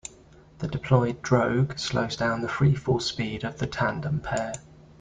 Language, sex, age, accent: English, male, 19-29, England English